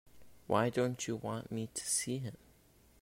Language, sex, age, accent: English, male, under 19, United States English